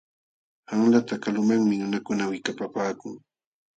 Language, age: Jauja Wanca Quechua, 40-49